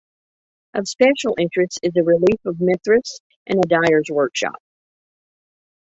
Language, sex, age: English, female, 70-79